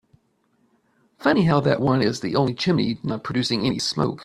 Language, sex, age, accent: English, male, 40-49, United States English